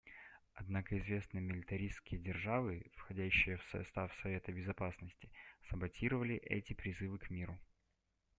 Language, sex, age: Russian, male, 19-29